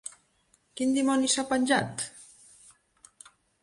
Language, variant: Catalan, Central